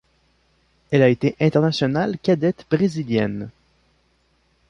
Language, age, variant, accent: French, 19-29, Français d'Amérique du Nord, Français du Canada